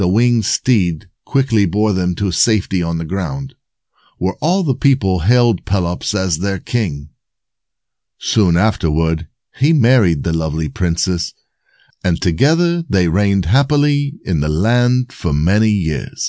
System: none